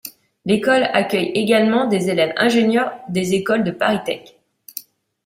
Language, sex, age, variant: French, female, 30-39, Français de métropole